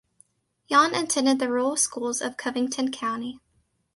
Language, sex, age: English, female, under 19